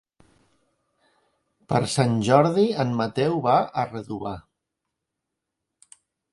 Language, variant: Catalan, Central